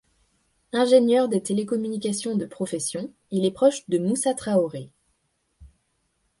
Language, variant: French, Français de métropole